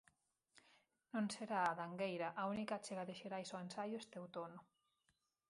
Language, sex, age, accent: Galician, female, 30-39, Normativo (estándar)